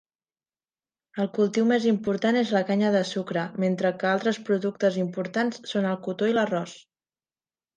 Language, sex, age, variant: Catalan, female, 30-39, Central